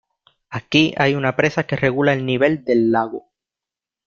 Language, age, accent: Spanish, 90+, Caribe: Cuba, Venezuela, Puerto Rico, República Dominicana, Panamá, Colombia caribeña, México caribeño, Costa del golfo de México